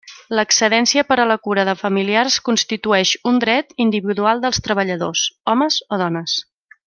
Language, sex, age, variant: Catalan, female, 30-39, Central